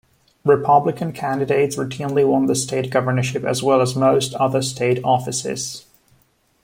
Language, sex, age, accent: English, male, 19-29, England English